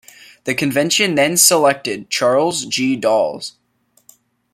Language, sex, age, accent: English, male, under 19, United States English